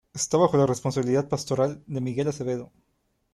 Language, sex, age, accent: Spanish, male, 19-29, México